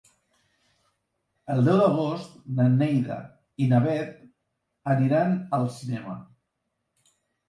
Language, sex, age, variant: Catalan, male, 50-59, Central